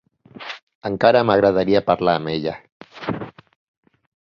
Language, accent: Catalan, Català central